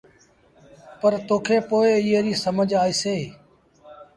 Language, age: Sindhi Bhil, 40-49